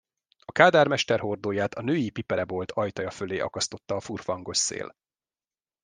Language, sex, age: Hungarian, male, 30-39